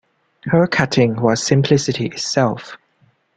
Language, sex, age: English, male, 19-29